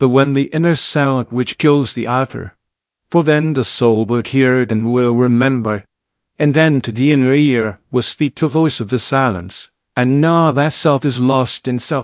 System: TTS, VITS